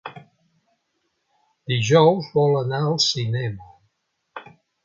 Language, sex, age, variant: Catalan, male, 60-69, Central